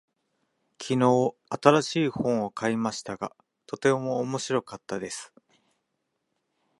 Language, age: Japanese, 40-49